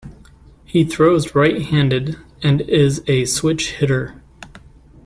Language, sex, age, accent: English, male, 30-39, United States English